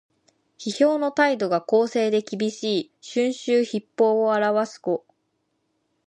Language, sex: Japanese, female